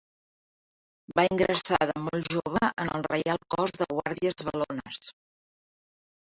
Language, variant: Catalan, Central